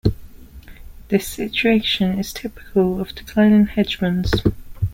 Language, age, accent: English, under 19, England English